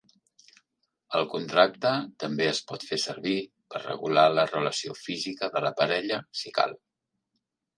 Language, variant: Catalan, Central